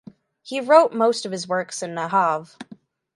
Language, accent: English, United States English